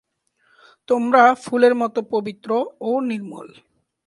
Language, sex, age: Bengali, male, 19-29